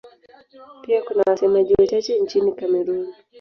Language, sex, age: Swahili, female, 19-29